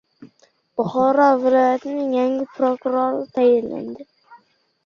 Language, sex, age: Uzbek, male, 19-29